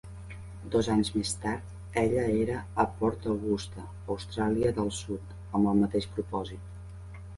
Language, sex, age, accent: Catalan, female, 50-59, nord-oriental